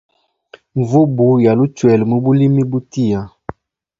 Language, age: Hemba, 19-29